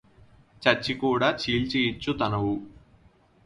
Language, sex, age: Telugu, male, 19-29